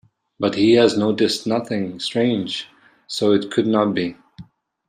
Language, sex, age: English, male, 19-29